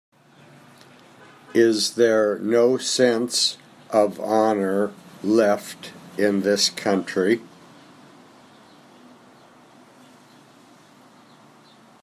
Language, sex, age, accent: English, male, 70-79, United States English